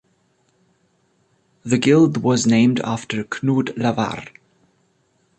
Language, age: English, 30-39